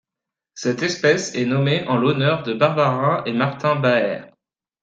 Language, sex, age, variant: French, male, 19-29, Français de métropole